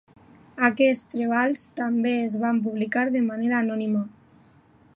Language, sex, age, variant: Catalan, female, under 19, Alacantí